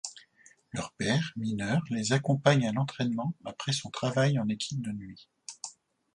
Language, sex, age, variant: French, male, 50-59, Français de métropole